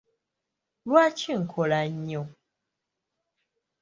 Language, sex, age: Ganda, female, 19-29